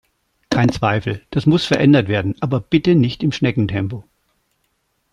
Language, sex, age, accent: German, male, 60-69, Deutschland Deutsch